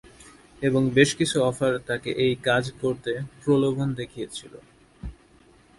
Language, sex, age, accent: Bengali, male, 19-29, Standard Bengali